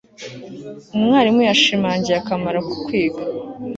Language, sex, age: Kinyarwanda, female, 19-29